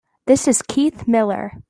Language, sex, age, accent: English, female, under 19, United States English